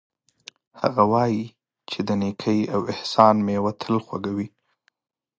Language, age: Pashto, 19-29